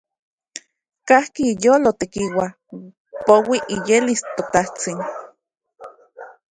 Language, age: Central Puebla Nahuatl, 30-39